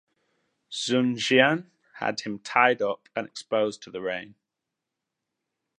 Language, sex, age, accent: English, male, 19-29, England English